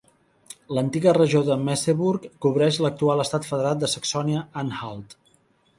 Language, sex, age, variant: Catalan, male, 50-59, Central